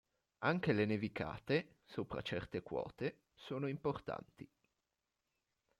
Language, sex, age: Italian, male, 19-29